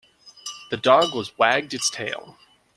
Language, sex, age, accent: English, male, 30-39, United States English